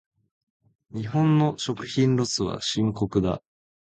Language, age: Japanese, 19-29